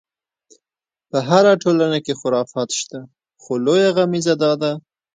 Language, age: Pashto, 30-39